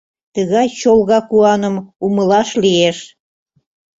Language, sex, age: Mari, female, 70-79